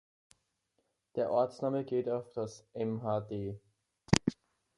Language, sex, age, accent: German, male, 19-29, Österreichisches Deutsch